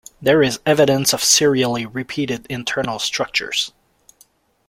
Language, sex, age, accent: English, male, 30-39, Canadian English